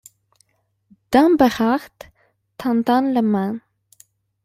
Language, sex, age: French, female, 19-29